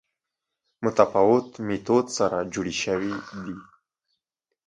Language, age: Pashto, 19-29